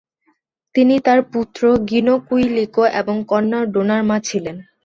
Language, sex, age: Bengali, female, 19-29